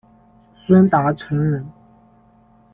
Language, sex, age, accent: Chinese, male, 19-29, 出生地：浙江省